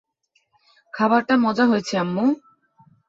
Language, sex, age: Bengali, male, 19-29